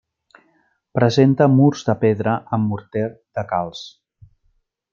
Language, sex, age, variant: Catalan, male, 50-59, Central